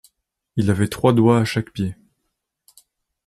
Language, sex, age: French, male, 30-39